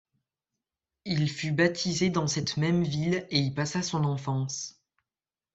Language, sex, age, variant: French, male, under 19, Français de métropole